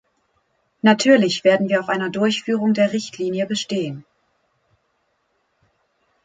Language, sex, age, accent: German, female, 19-29, Deutschland Deutsch